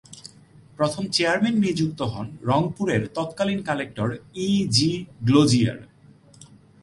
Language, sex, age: Bengali, male, 30-39